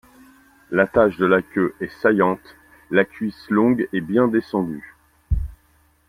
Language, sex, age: French, male, 50-59